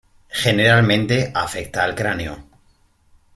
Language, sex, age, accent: Spanish, male, 30-39, España: Norte peninsular (Asturias, Castilla y León, Cantabria, País Vasco, Navarra, Aragón, La Rioja, Guadalajara, Cuenca)